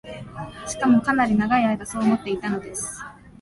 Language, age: Japanese, 19-29